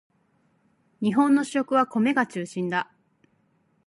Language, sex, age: Japanese, female, 40-49